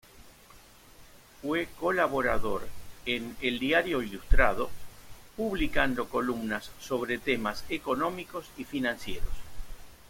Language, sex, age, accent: Spanish, male, 60-69, Rioplatense: Argentina, Uruguay, este de Bolivia, Paraguay